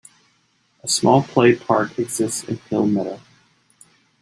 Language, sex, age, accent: English, male, 30-39, United States English